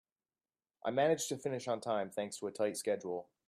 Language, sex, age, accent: English, male, 19-29, United States English